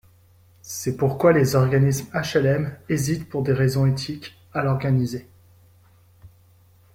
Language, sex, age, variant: French, male, 19-29, Français de métropole